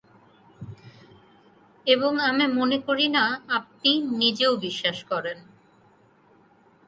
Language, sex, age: Bengali, female, 19-29